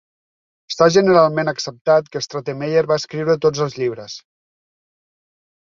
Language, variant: Catalan, Nord-Occidental